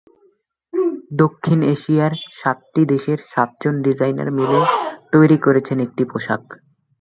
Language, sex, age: Bengali, male, under 19